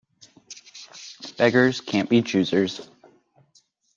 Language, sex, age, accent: English, male, under 19, United States English